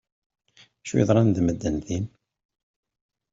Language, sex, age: Kabyle, male, 50-59